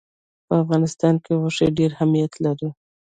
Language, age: Pashto, 19-29